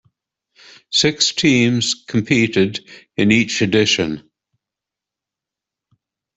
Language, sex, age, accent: English, male, 70-79, Canadian English